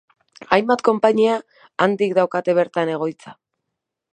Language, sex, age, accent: Basque, female, 30-39, Erdialdekoa edo Nafarra (Gipuzkoa, Nafarroa)